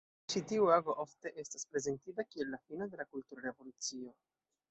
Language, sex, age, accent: Esperanto, male, under 19, Internacia